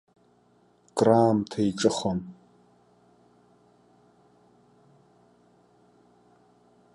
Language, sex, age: Abkhazian, male, 30-39